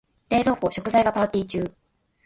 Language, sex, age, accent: Japanese, female, under 19, 標準